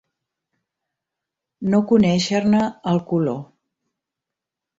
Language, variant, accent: Catalan, Central, Barceloní